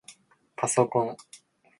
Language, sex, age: Japanese, male, 19-29